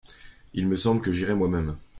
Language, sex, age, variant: French, male, 19-29, Français de métropole